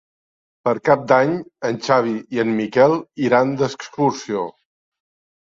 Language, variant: Catalan, Central